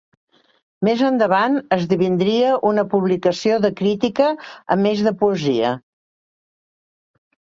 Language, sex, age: Catalan, female, 60-69